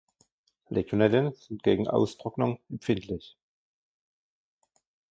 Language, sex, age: German, male, 50-59